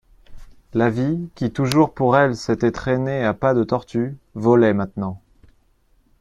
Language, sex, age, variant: French, male, 19-29, Français de métropole